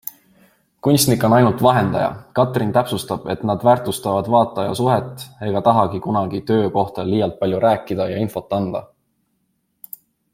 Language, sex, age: Estonian, male, 19-29